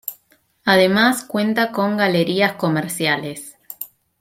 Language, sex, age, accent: Spanish, female, 19-29, Rioplatense: Argentina, Uruguay, este de Bolivia, Paraguay